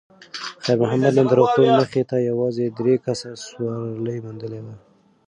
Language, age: Pashto, 19-29